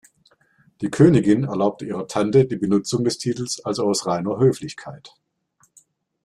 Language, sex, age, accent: German, male, 40-49, Deutschland Deutsch